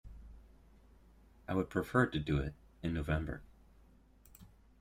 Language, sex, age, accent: English, male, 40-49, United States English